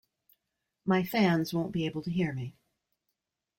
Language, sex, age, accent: English, female, 60-69, United States English